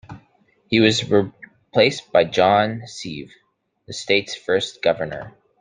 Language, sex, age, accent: English, male, 30-39, Canadian English